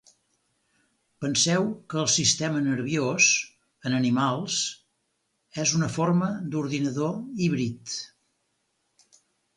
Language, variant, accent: Catalan, Central, central; Empordanès